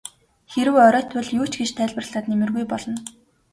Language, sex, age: Mongolian, female, 19-29